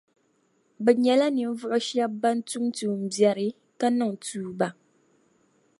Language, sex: Dagbani, female